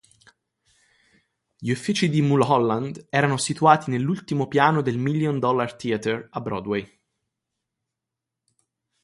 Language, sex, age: Italian, male, 19-29